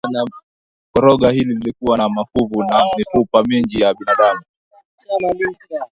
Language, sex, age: Swahili, male, 19-29